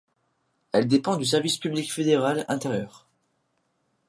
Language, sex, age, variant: French, male, under 19, Français de métropole